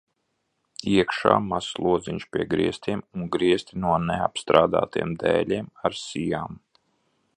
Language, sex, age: Latvian, male, 30-39